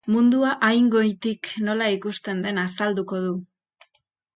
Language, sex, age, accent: Basque, female, 19-29, Erdialdekoa edo Nafarra (Gipuzkoa, Nafarroa)